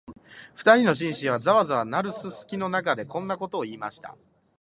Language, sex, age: Japanese, male, 19-29